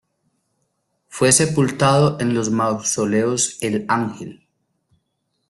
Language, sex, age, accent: Spanish, male, 40-49, Andino-Pacífico: Colombia, Perú, Ecuador, oeste de Bolivia y Venezuela andina